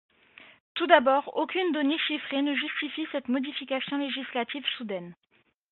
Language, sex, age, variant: French, male, 19-29, Français de métropole